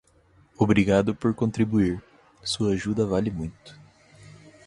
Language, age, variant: Portuguese, 19-29, Portuguese (Brasil)